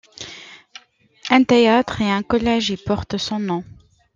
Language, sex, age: French, male, 40-49